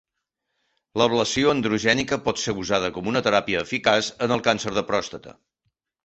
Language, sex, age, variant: Catalan, male, 60-69, Central